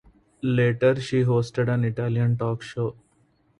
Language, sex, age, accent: English, male, 19-29, India and South Asia (India, Pakistan, Sri Lanka)